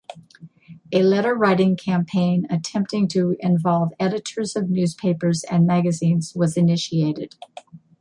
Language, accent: English, United States English